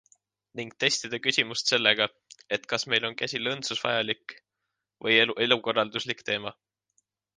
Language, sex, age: Estonian, male, 19-29